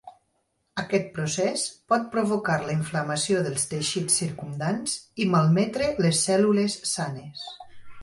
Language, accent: Catalan, valencià